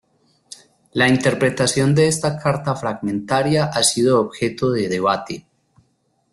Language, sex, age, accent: Spanish, male, 40-49, Andino-Pacífico: Colombia, Perú, Ecuador, oeste de Bolivia y Venezuela andina